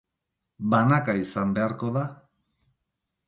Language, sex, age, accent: Basque, male, 40-49, Mendebalekoa (Araba, Bizkaia, Gipuzkoako mendebaleko herri batzuk)